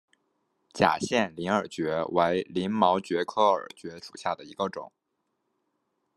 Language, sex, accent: Chinese, male, 出生地：河南省